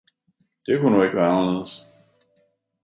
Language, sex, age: Danish, male, 40-49